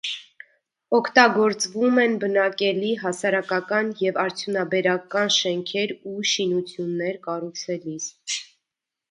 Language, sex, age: Armenian, female, 19-29